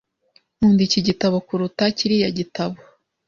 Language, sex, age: Kinyarwanda, female, 19-29